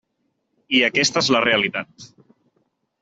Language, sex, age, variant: Catalan, male, 19-29, Central